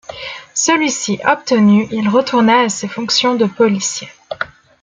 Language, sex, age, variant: French, female, 19-29, Français de métropole